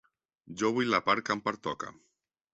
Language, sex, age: Catalan, male, 30-39